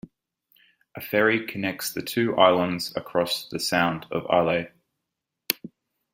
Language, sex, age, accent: English, male, 30-39, Australian English